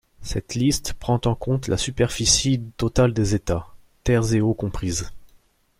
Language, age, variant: French, 30-39, Français de métropole